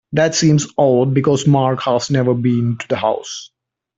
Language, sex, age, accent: English, male, 19-29, India and South Asia (India, Pakistan, Sri Lanka)